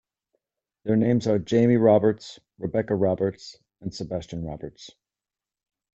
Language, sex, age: English, male, 40-49